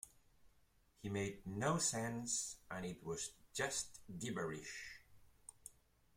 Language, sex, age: English, male, 40-49